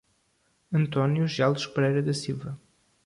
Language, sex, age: Portuguese, male, 19-29